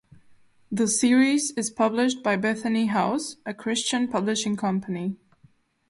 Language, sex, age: English, female, 19-29